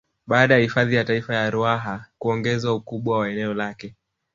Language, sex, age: Swahili, male, 19-29